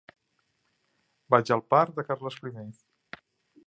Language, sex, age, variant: Catalan, male, 60-69, Central